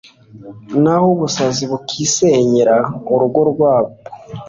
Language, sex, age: Kinyarwanda, male, 19-29